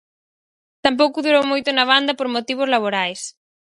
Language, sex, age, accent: Galician, female, 19-29, Central (gheada)